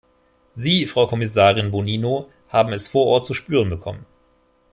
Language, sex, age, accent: German, male, 30-39, Deutschland Deutsch